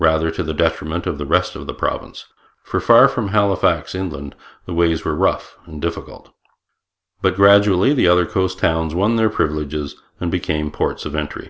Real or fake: real